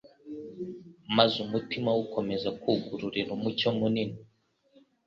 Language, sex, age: Kinyarwanda, male, 19-29